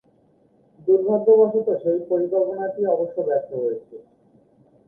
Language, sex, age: Bengali, male, 19-29